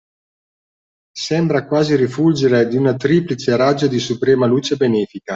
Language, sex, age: Italian, male, 50-59